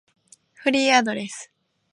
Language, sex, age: Japanese, female, 19-29